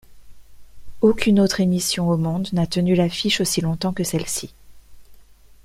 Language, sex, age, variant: French, female, 40-49, Français de métropole